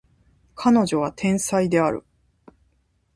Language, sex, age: Japanese, female, 40-49